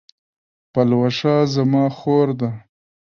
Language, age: Pashto, 19-29